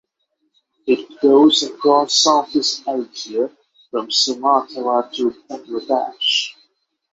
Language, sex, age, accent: English, male, 30-39, United States English; England English